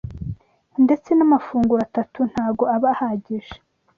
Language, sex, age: Kinyarwanda, female, 19-29